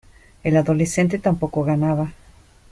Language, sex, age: Spanish, female, 50-59